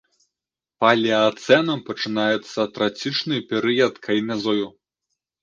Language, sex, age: Belarusian, male, 19-29